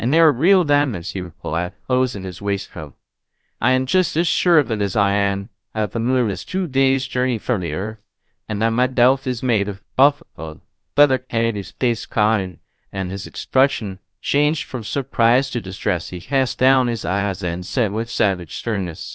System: TTS, VITS